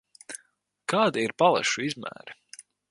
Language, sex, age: Latvian, male, 19-29